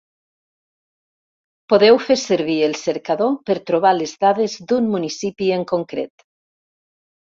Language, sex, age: Catalan, female, 60-69